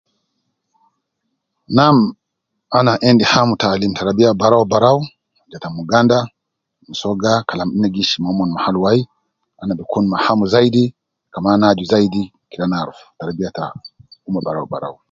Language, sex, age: Nubi, male, 50-59